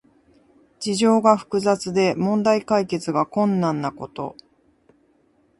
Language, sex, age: Japanese, female, 40-49